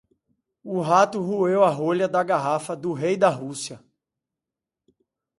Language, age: Portuguese, 40-49